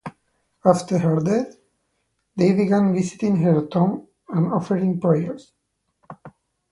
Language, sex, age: English, male, 19-29